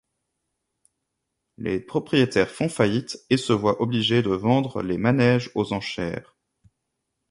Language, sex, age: French, male, 30-39